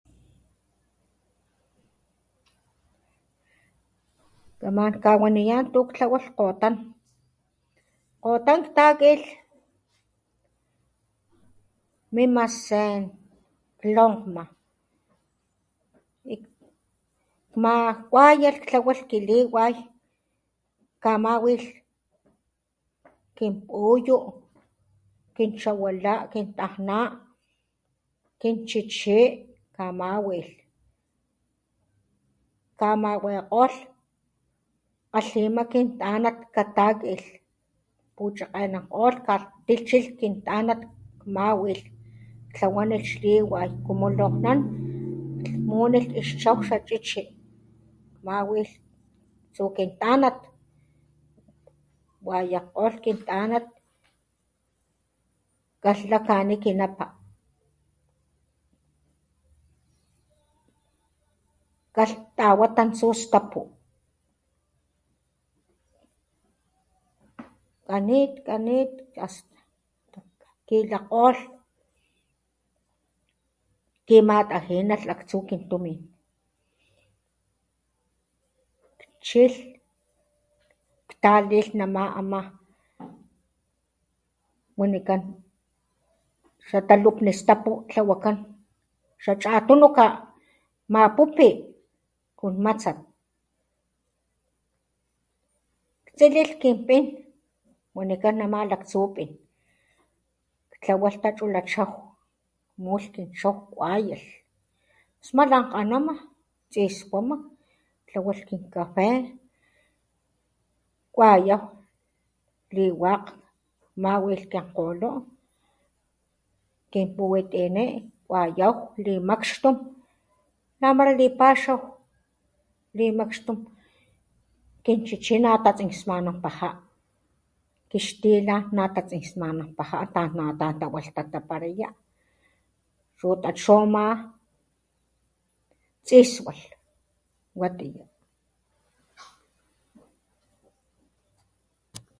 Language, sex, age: Papantla Totonac, female, 40-49